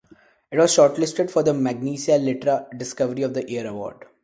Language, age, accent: English, 19-29, India and South Asia (India, Pakistan, Sri Lanka)